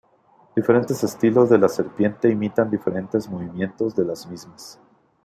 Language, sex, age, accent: Spanish, male, 30-39, México